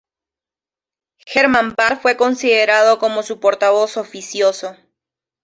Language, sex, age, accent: Spanish, female, 19-29, Andino-Pacífico: Colombia, Perú, Ecuador, oeste de Bolivia y Venezuela andina